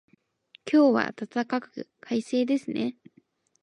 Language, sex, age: Japanese, female, 19-29